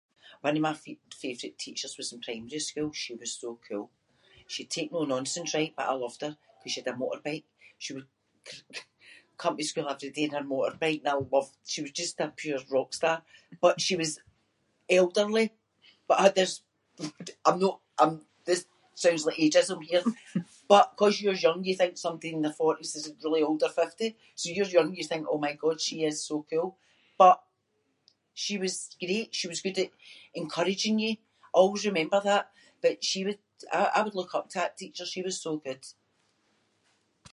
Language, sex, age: Scots, female, 60-69